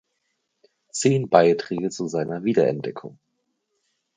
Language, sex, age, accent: German, female, under 19, Deutschland Deutsch